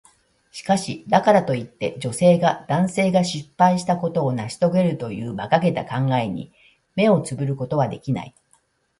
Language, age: Japanese, 60-69